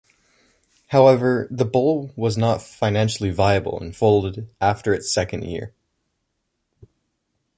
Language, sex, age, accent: English, male, under 19, United States English